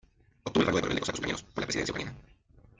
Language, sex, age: Spanish, male, 40-49